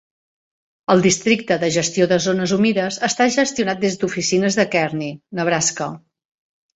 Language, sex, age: Catalan, female, 40-49